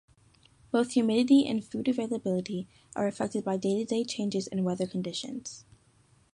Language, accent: English, United States English